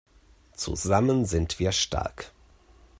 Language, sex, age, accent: German, male, 40-49, Deutschland Deutsch